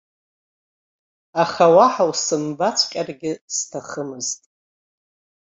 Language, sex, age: Abkhazian, female, 60-69